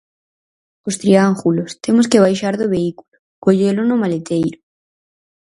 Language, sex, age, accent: Galician, female, under 19, Atlántico (seseo e gheada)